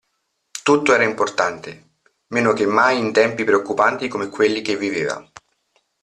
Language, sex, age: Italian, male, 40-49